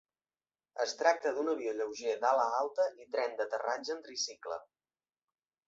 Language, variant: Catalan, Central